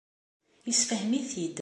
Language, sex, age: Kabyle, female, 30-39